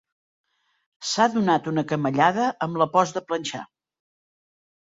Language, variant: Catalan, Central